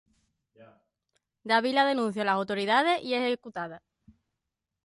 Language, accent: Spanish, España: Sur peninsular (Andalucia, Extremadura, Murcia)